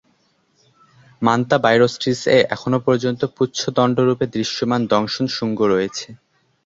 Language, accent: Bengali, Bangladeshi